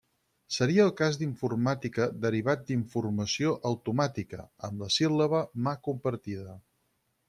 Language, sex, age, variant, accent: Catalan, male, 50-59, Central, central